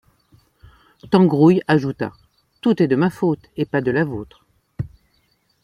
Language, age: French, 60-69